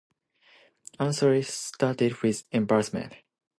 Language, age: English, 19-29